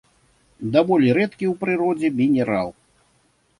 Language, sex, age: Belarusian, male, 50-59